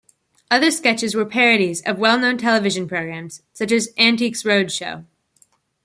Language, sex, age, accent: English, female, under 19, United States English